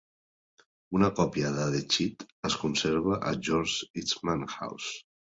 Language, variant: Catalan, Nord-Occidental